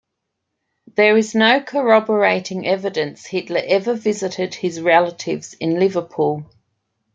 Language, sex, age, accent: English, female, 50-59, Australian English